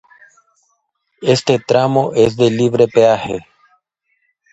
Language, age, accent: Spanish, 50-59, América central